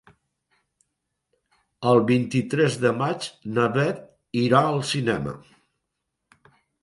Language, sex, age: Catalan, male, 60-69